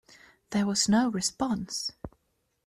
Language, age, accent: English, 19-29, England English